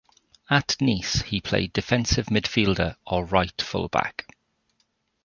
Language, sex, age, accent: English, male, 40-49, Welsh English